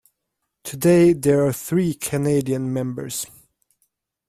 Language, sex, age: English, male, 19-29